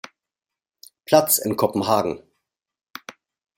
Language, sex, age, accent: German, male, 50-59, Deutschland Deutsch